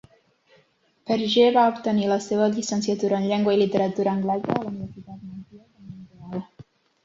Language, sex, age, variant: Catalan, female, 19-29, Central